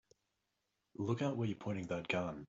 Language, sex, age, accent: English, male, 30-39, Australian English